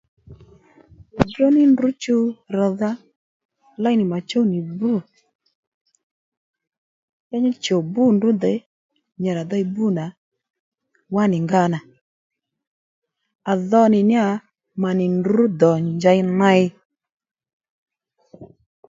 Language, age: Lendu, 19-29